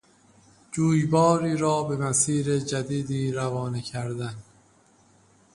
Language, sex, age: Persian, male, 30-39